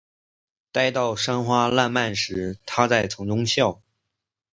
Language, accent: Chinese, 出生地：江苏省